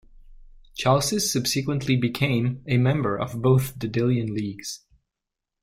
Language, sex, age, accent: English, male, 40-49, Canadian English